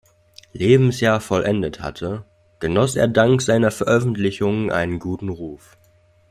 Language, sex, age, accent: German, male, 19-29, Deutschland Deutsch